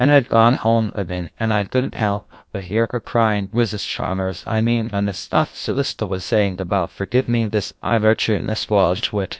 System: TTS, GlowTTS